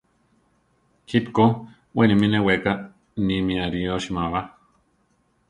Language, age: Central Tarahumara, 30-39